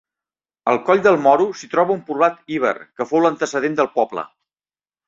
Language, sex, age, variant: Catalan, male, 50-59, Central